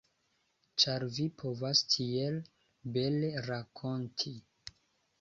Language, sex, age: Esperanto, male, 19-29